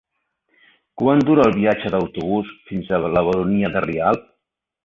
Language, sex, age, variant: Catalan, male, 60-69, Central